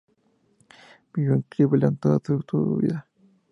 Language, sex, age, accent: Spanish, male, 19-29, México